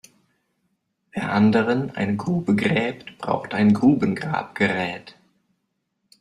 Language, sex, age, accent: German, male, 40-49, Deutschland Deutsch